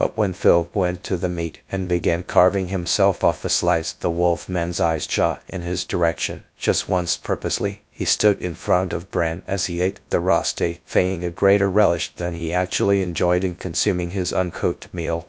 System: TTS, GradTTS